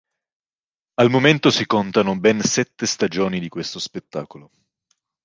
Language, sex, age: Italian, male, 19-29